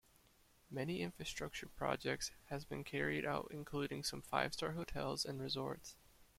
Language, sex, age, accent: English, male, 19-29, United States English